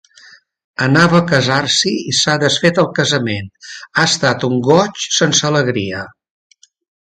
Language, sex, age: Catalan, male, 60-69